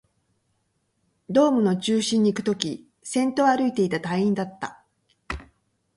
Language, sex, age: Japanese, female, 50-59